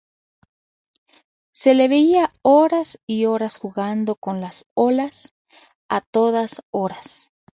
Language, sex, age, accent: Spanish, female, 30-39, México